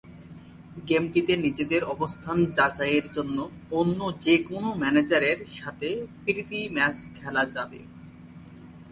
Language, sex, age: Bengali, male, 19-29